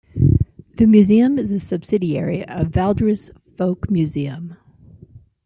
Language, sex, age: English, female, 40-49